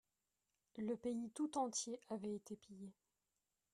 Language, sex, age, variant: French, female, 30-39, Français de métropole